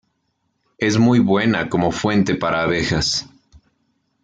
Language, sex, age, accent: Spanish, male, 30-39, México